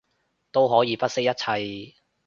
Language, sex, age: Cantonese, male, 19-29